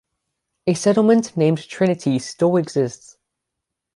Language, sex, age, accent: English, male, under 19, United States English; England English